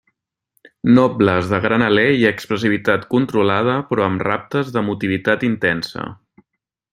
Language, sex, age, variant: Catalan, male, 19-29, Central